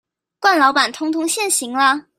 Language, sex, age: Chinese, female, 19-29